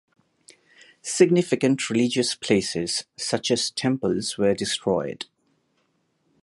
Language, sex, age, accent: English, male, 30-39, India and South Asia (India, Pakistan, Sri Lanka)